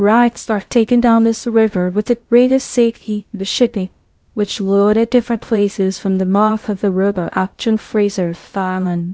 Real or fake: fake